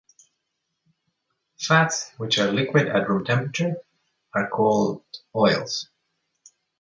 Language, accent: English, Canadian English